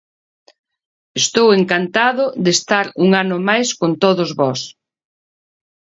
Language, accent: Galician, Normativo (estándar)